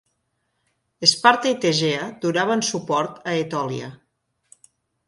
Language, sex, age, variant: Catalan, female, 40-49, Central